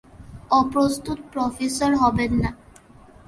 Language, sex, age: Bengali, female, under 19